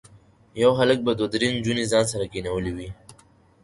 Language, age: Pashto, 19-29